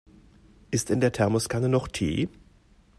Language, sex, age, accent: German, male, 40-49, Deutschland Deutsch